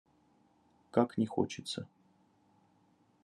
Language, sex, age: Russian, male, 19-29